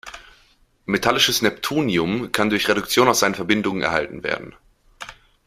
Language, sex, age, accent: German, male, 19-29, Deutschland Deutsch